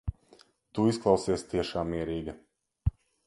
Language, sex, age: Latvian, male, 40-49